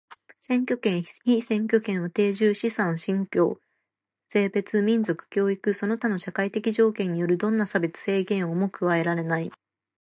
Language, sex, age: Japanese, female, 30-39